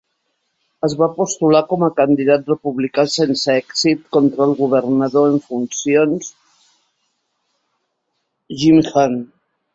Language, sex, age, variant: Catalan, female, 70-79, Central